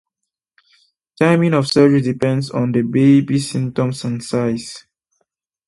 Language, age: English, 19-29